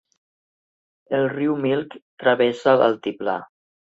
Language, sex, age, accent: Catalan, male, 50-59, valencià